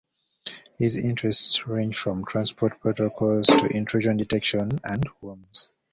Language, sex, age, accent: English, male, 19-29, United States English